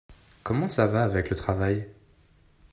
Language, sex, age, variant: French, male, 19-29, Français de métropole